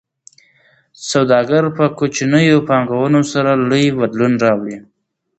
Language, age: Pashto, 19-29